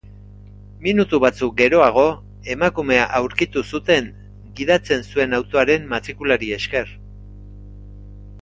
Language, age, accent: Basque, 60-69, Erdialdekoa edo Nafarra (Gipuzkoa, Nafarroa)